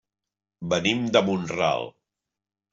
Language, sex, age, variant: Catalan, male, 50-59, Central